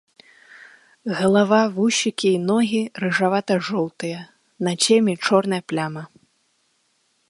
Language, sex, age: Belarusian, female, 30-39